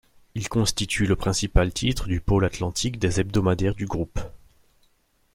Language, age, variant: French, 30-39, Français de métropole